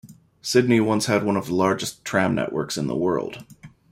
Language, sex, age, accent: English, male, 30-39, United States English